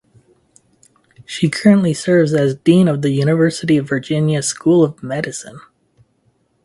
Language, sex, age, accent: English, male, 30-39, United States English